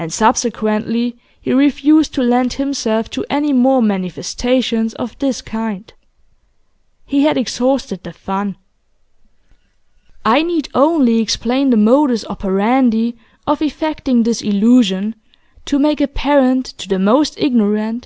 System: none